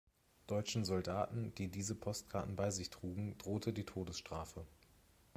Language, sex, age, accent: German, male, 30-39, Deutschland Deutsch